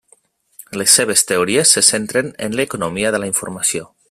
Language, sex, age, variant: Catalan, male, 30-39, Nord-Occidental